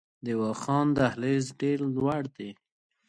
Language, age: Pashto, 30-39